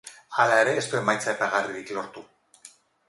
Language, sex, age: Basque, female, 50-59